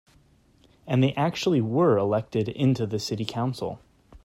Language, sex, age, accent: English, male, 19-29, United States English